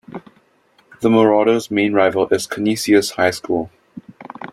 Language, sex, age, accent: English, male, 19-29, Singaporean English